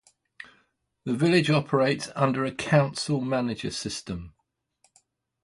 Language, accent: English, England English